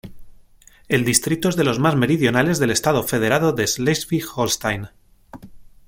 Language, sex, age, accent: Spanish, male, 30-39, España: Centro-Sur peninsular (Madrid, Toledo, Castilla-La Mancha)